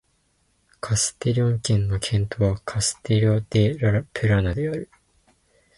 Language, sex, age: Japanese, male, 19-29